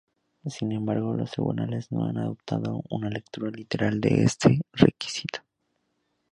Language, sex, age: Spanish, male, 19-29